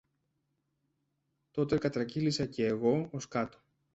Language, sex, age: Greek, male, 19-29